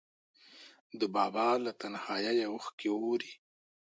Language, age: Pashto, 19-29